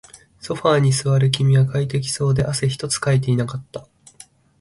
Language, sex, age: Japanese, male, under 19